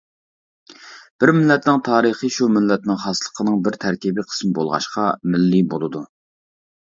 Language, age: Uyghur, 40-49